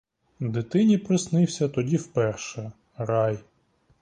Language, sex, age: Ukrainian, male, 30-39